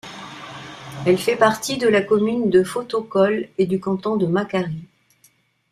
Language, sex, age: French, female, 60-69